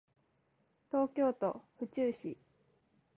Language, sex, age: Japanese, female, 19-29